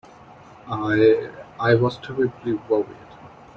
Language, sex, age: English, male, 19-29